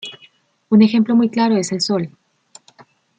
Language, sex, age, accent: Spanish, female, 30-39, Andino-Pacífico: Colombia, Perú, Ecuador, oeste de Bolivia y Venezuela andina